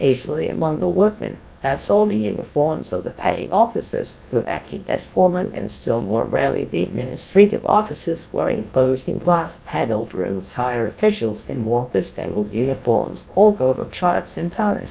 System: TTS, GlowTTS